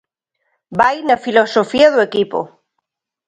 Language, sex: Galician, female